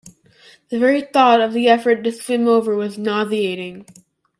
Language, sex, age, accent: English, male, under 19, United States English